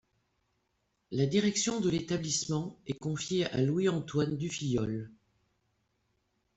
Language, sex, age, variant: French, female, 60-69, Français de métropole